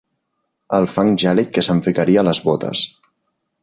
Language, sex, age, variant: Catalan, male, 19-29, Central